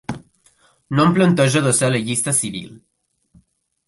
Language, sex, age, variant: Catalan, male, under 19, Balear